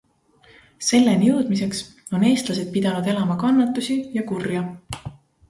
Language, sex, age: Estonian, female, 19-29